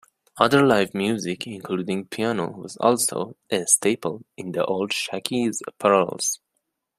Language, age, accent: English, under 19, United States English